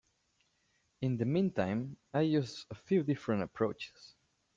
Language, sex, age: English, male, 30-39